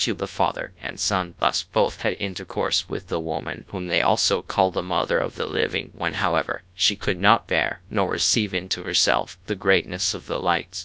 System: TTS, GradTTS